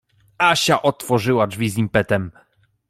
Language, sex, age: Polish, male, 90+